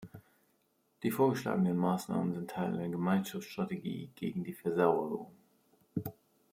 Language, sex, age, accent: German, male, 30-39, Deutschland Deutsch